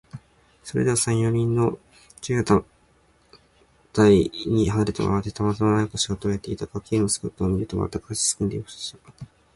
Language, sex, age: Japanese, male, 19-29